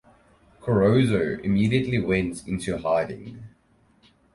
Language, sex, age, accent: English, male, 19-29, Southern African (South Africa, Zimbabwe, Namibia)